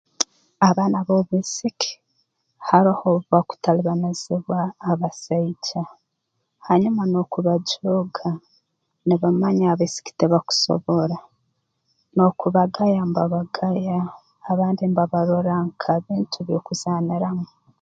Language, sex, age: Tooro, female, 40-49